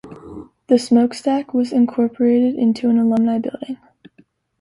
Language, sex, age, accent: English, female, 19-29, United States English